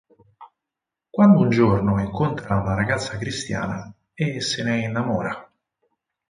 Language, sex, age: Italian, male, 30-39